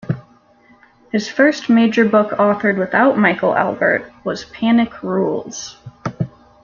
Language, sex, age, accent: English, female, 19-29, United States English